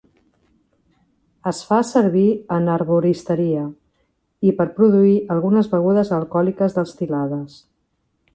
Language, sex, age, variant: Catalan, female, 50-59, Central